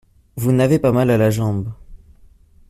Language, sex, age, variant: French, male, 19-29, Français de métropole